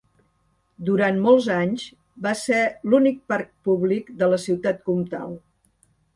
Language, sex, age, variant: Catalan, female, 60-69, Central